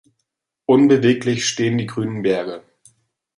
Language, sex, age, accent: German, male, 19-29, Deutschland Deutsch